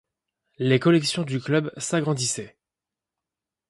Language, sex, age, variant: French, male, 30-39, Français de métropole